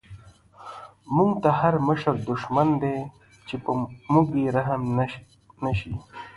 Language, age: Pashto, 19-29